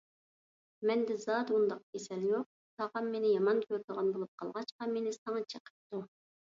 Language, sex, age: Uyghur, female, 19-29